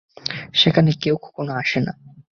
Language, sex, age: Bengali, male, 19-29